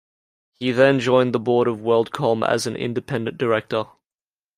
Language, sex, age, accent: English, male, 19-29, Australian English